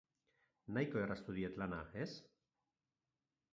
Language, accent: Basque, Mendebalekoa (Araba, Bizkaia, Gipuzkoako mendebaleko herri batzuk)